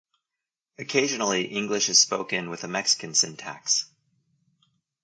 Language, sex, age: English, male, 30-39